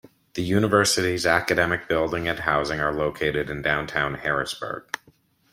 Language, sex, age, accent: English, male, 40-49, United States English